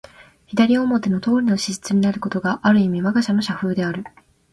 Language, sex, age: Japanese, female, 19-29